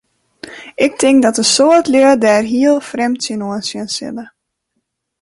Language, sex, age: Western Frisian, female, 30-39